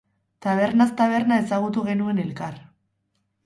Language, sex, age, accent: Basque, female, 19-29, Erdialdekoa edo Nafarra (Gipuzkoa, Nafarroa)